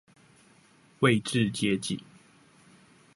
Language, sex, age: Chinese, male, 19-29